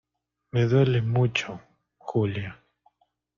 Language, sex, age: Spanish, male, 19-29